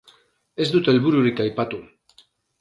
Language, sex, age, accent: Basque, male, 30-39, Mendebalekoa (Araba, Bizkaia, Gipuzkoako mendebaleko herri batzuk)